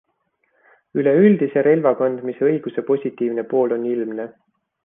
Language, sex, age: Estonian, male, 30-39